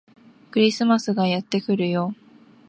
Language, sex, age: Japanese, female, 19-29